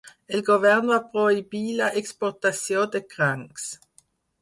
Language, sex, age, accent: Catalan, female, 50-59, aprenent (recent, des d'altres llengües)